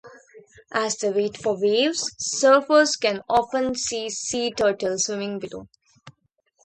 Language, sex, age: English, female, 19-29